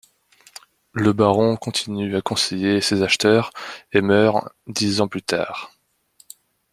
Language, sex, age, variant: French, male, 19-29, Français de métropole